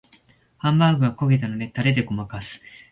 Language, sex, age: Japanese, male, 19-29